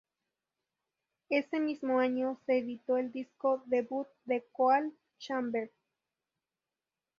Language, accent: Spanish, México